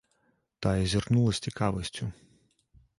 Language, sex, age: Belarusian, male, 30-39